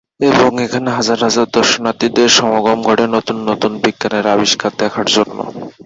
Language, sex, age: Bengali, male, 19-29